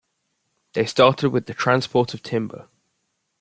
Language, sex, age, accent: English, male, under 19, England English